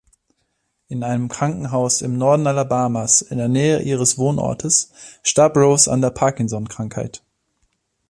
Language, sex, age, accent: German, male, 30-39, Deutschland Deutsch